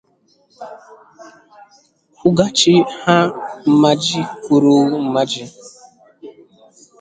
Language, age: Igbo, under 19